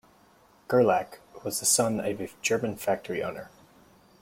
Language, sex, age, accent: English, male, 19-29, United States English